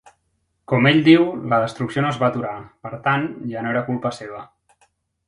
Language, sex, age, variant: Catalan, male, 30-39, Central